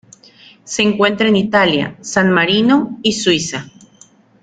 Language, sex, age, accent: Spanish, female, 30-39, México